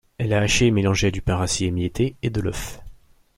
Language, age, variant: French, 30-39, Français de métropole